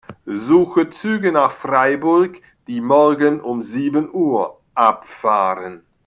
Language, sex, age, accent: German, male, 60-69, Deutschland Deutsch